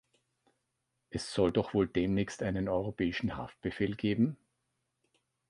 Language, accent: German, Österreichisches Deutsch